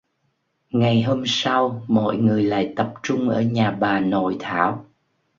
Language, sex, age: Vietnamese, male, 60-69